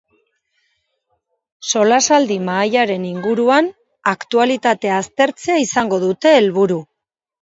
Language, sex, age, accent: Basque, female, 40-49, Erdialdekoa edo Nafarra (Gipuzkoa, Nafarroa)